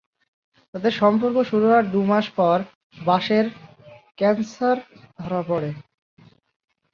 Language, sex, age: Bengali, male, 40-49